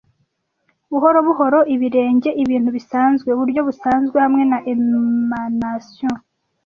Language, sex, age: Kinyarwanda, female, 30-39